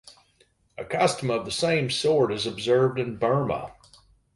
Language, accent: English, United States English